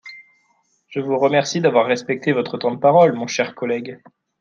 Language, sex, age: French, male, 19-29